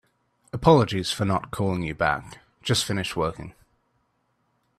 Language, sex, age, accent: English, male, 19-29, England English